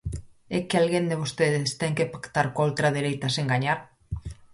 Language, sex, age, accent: Galician, female, 30-39, Normativo (estándar)